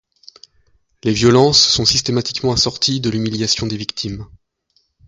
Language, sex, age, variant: French, male, 40-49, Français de métropole